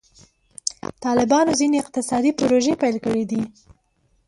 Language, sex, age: Pashto, female, 19-29